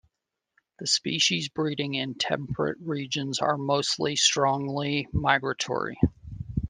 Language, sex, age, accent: English, male, 50-59, United States English